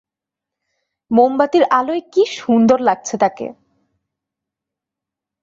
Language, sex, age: Bengali, female, 19-29